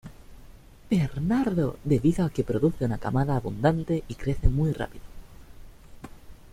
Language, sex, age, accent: Spanish, male, 19-29, España: Sur peninsular (Andalucia, Extremadura, Murcia)